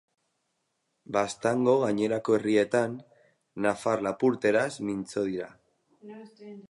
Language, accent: Basque, Mendebalekoa (Araba, Bizkaia, Gipuzkoako mendebaleko herri batzuk)